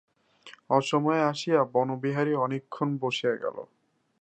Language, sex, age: Bengali, male, 19-29